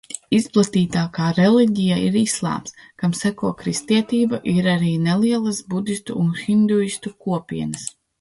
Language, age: Latvian, 30-39